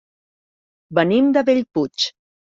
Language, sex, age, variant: Catalan, female, 40-49, Central